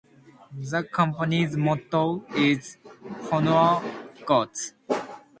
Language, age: English, under 19